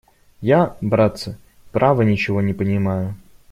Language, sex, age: Russian, male, 19-29